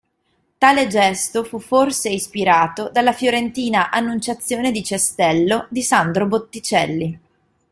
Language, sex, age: Italian, female, 30-39